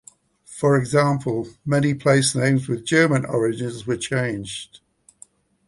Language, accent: English, England English